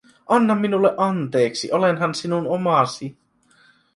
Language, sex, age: Finnish, male, 19-29